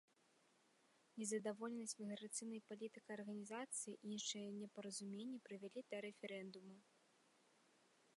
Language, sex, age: Belarusian, female, 19-29